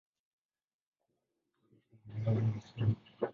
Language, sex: Swahili, male